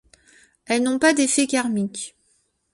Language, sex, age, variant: French, female, 40-49, Français de métropole